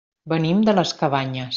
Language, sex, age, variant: Catalan, female, 40-49, Central